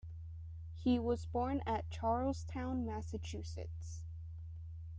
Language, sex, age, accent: English, female, 19-29, United States English